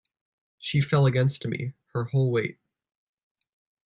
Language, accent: English, United States English